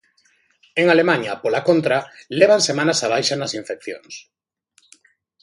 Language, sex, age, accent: Galician, male, 40-49, Normativo (estándar)